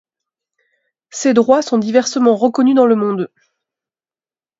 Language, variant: French, Français de métropole